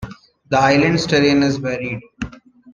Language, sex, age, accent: English, male, 19-29, India and South Asia (India, Pakistan, Sri Lanka)